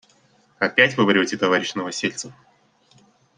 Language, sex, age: Russian, male, 19-29